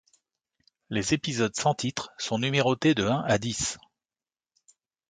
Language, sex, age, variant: French, male, 50-59, Français de métropole